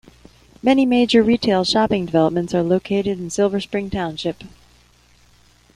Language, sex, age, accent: English, female, 50-59, United States English